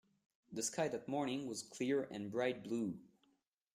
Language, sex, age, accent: English, male, under 19, United States English